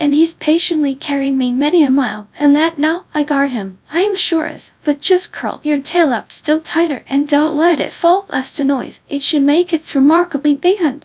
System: TTS, GradTTS